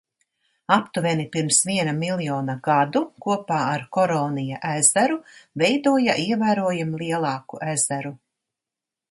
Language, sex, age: Latvian, female, 60-69